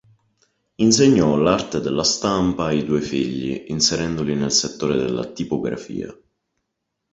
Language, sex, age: Italian, male, 19-29